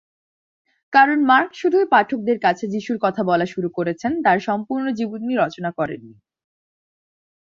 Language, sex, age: Bengali, female, 19-29